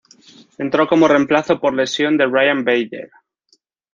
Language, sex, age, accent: Spanish, male, 19-29, España: Norte peninsular (Asturias, Castilla y León, Cantabria, País Vasco, Navarra, Aragón, La Rioja, Guadalajara, Cuenca)